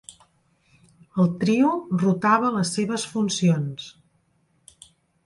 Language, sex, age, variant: Catalan, female, 50-59, Central